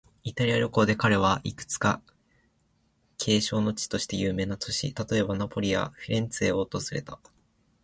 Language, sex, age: Japanese, male, under 19